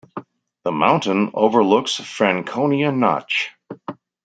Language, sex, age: English, male, 60-69